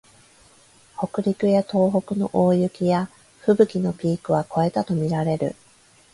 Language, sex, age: Japanese, female, 30-39